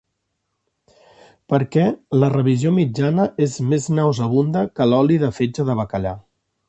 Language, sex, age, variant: Catalan, male, 40-49, Central